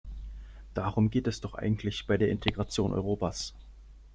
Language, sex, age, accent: German, male, 19-29, Deutschland Deutsch